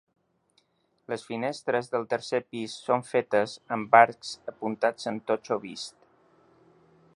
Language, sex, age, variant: Catalan, male, 50-59, Balear